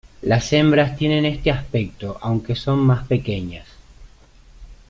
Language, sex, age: Spanish, male, 30-39